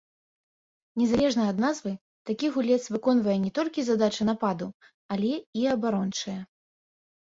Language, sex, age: Belarusian, female, 19-29